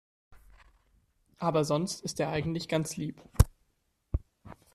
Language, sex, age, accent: German, male, under 19, Deutschland Deutsch